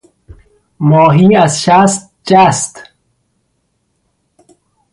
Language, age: Persian, 30-39